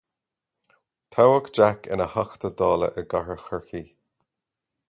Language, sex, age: Irish, male, 40-49